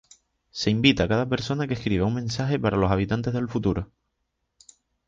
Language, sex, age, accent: Spanish, male, 19-29, España: Islas Canarias